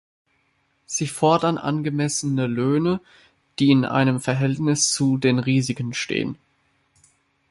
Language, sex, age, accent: German, male, under 19, Deutschland Deutsch